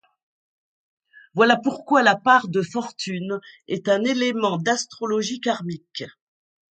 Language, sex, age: French, female, 60-69